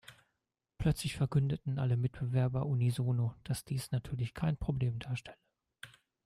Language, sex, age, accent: German, male, 30-39, Deutschland Deutsch